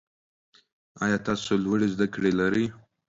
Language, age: Pashto, 19-29